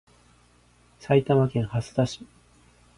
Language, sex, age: Japanese, male, 19-29